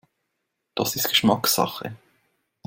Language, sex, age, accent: German, male, 19-29, Schweizerdeutsch